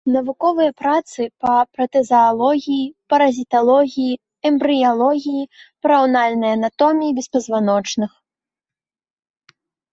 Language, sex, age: Belarusian, female, under 19